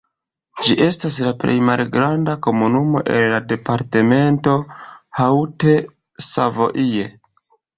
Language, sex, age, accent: Esperanto, male, 30-39, Internacia